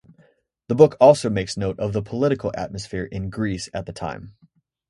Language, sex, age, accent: English, male, 19-29, United States English